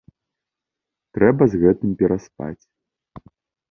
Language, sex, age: Belarusian, male, 30-39